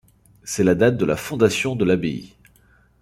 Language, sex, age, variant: French, male, 30-39, Français de métropole